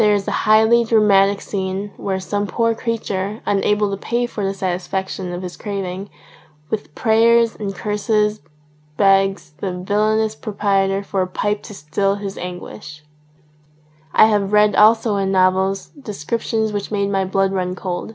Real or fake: real